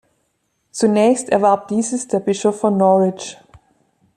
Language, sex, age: German, female, 40-49